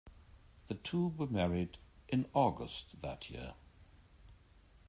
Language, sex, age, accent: English, male, 60-69, England English